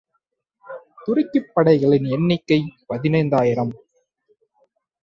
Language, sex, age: Tamil, male, 19-29